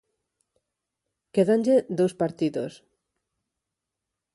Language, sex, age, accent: Galician, female, 40-49, Normativo (estándar)